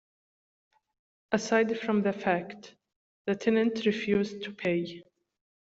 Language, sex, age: English, female, 19-29